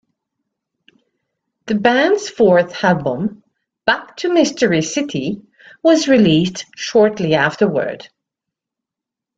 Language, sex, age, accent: English, female, 50-59, England English